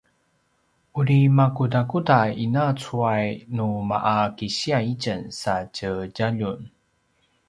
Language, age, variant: Paiwan, 30-39, pinayuanan a kinaikacedasan (東排灣語)